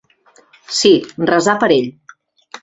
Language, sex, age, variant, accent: Catalan, female, 40-49, Central, Català central